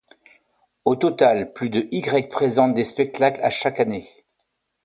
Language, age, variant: French, 60-69, Français de métropole